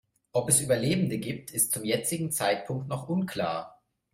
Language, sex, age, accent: German, male, 30-39, Deutschland Deutsch